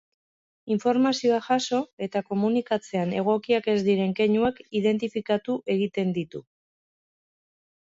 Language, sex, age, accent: Basque, female, 50-59, Mendebalekoa (Araba, Bizkaia, Gipuzkoako mendebaleko herri batzuk)